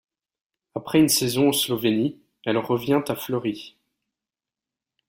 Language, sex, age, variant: French, male, 19-29, Français de métropole